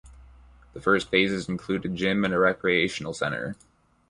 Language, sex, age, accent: English, male, 19-29, United States English